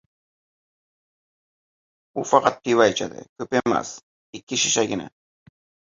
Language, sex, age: Uzbek, female, 30-39